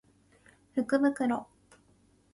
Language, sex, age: Japanese, female, 19-29